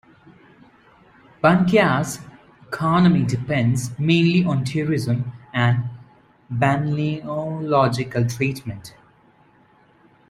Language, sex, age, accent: English, female, 19-29, India and South Asia (India, Pakistan, Sri Lanka)